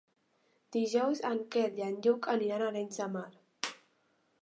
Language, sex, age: Catalan, female, under 19